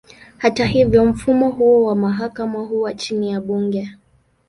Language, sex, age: Swahili, female, 19-29